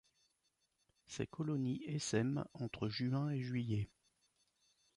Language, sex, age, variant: French, male, 50-59, Français de métropole